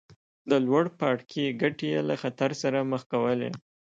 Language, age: Pashto, 19-29